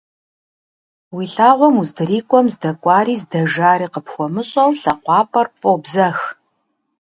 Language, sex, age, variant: Kabardian, female, 50-59, Адыгэбзэ (Къэбэрдей, Кирил, псоми зэдай)